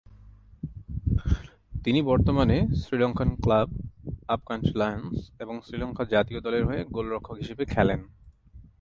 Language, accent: Bengali, Native